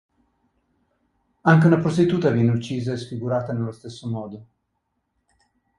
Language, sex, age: Italian, male, 50-59